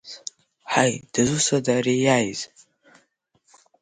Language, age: Abkhazian, under 19